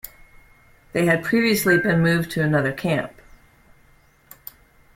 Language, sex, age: English, female, 40-49